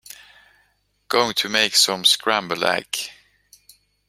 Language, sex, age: English, male, 40-49